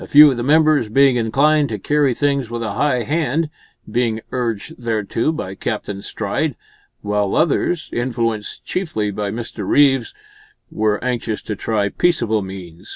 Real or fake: real